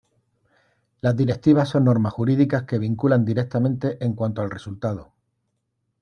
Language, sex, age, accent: Spanish, male, 50-59, España: Sur peninsular (Andalucia, Extremadura, Murcia)